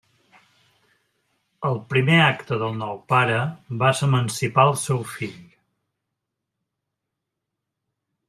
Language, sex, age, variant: Catalan, male, 50-59, Balear